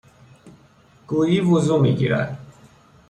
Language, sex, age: Persian, male, 30-39